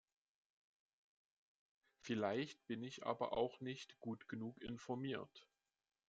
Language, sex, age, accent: German, male, 40-49, Deutschland Deutsch